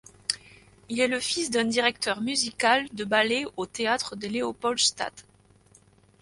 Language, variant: French, Français de métropole